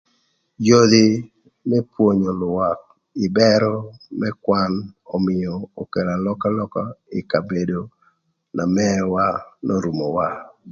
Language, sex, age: Thur, male, 60-69